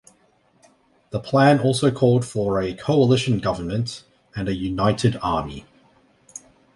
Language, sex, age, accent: English, male, 30-39, Australian English